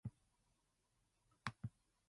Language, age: English, 19-29